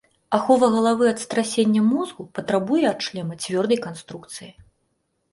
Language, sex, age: Belarusian, female, 30-39